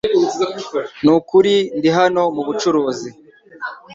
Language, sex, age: Kinyarwanda, male, 19-29